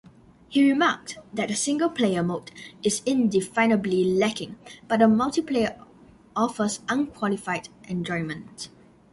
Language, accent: English, Singaporean English